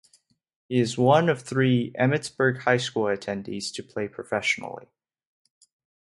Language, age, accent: English, under 19, Canadian English